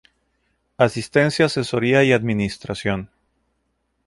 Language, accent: Spanish, México